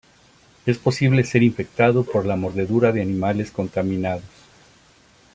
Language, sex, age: Spanish, male, 50-59